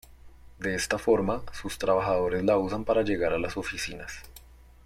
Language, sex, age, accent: Spanish, male, 19-29, Andino-Pacífico: Colombia, Perú, Ecuador, oeste de Bolivia y Venezuela andina